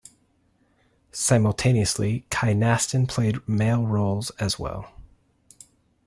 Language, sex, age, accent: English, male, 30-39, United States English